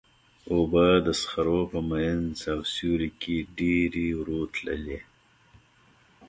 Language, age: Pashto, 30-39